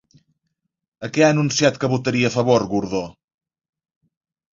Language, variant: Catalan, Central